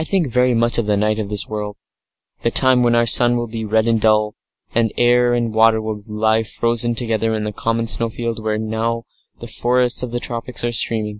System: none